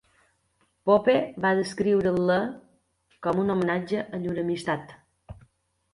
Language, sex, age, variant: Catalan, female, 50-59, Balear